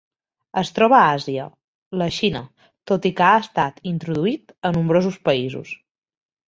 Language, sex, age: Catalan, female, 19-29